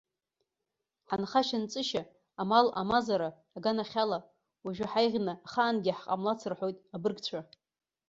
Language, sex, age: Abkhazian, female, 30-39